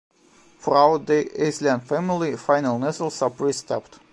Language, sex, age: English, male, 19-29